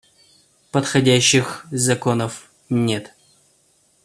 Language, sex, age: Russian, male, 19-29